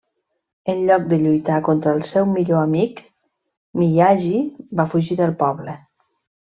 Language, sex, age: Catalan, female, 40-49